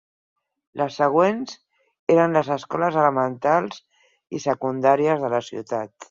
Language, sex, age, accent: Catalan, female, 50-59, Barcelona